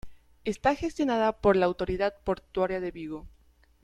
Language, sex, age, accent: Spanish, female, under 19, Andino-Pacífico: Colombia, Perú, Ecuador, oeste de Bolivia y Venezuela andina